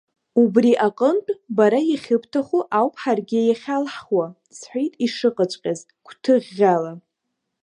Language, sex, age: Abkhazian, female, under 19